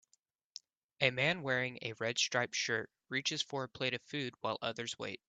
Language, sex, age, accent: English, male, 19-29, United States English